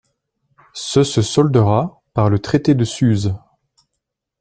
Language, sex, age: French, male, 30-39